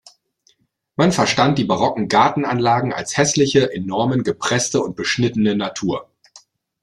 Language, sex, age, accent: German, male, 40-49, Deutschland Deutsch